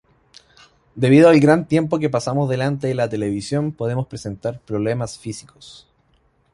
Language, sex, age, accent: Spanish, male, 19-29, Chileno: Chile, Cuyo